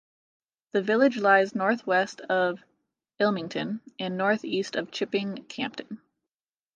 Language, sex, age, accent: English, female, 19-29, United States English